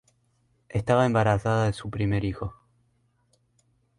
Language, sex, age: Spanish, male, under 19